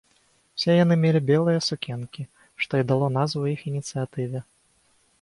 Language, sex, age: Belarusian, male, 19-29